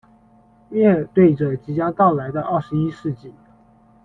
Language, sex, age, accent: Chinese, male, 19-29, 出生地：浙江省